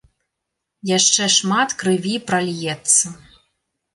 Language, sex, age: Belarusian, female, 30-39